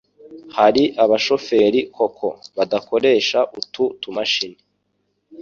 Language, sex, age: Kinyarwanda, male, 19-29